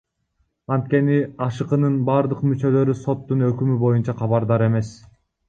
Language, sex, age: Kyrgyz, male, under 19